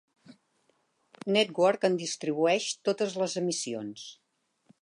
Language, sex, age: Catalan, female, 60-69